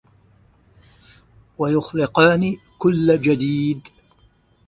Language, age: Arabic, 50-59